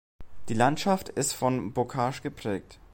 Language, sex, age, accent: German, male, 19-29, Deutschland Deutsch